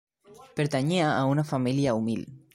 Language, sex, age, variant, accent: Catalan, male, 19-29, Valencià central, valencià